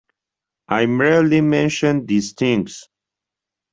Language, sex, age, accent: English, male, 19-29, United States English